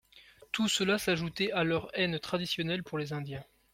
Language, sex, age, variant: French, male, 19-29, Français de métropole